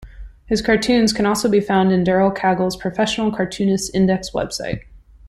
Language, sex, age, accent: English, female, 30-39, United States English